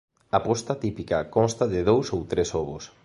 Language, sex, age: Galician, male, 40-49